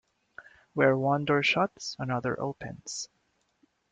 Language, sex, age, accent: English, male, 19-29, Filipino